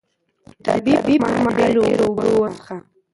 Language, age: Pashto, 19-29